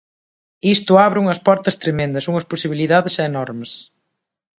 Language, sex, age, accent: Galician, female, 30-39, Atlántico (seseo e gheada)